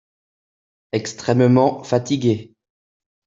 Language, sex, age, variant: French, male, 40-49, Français de métropole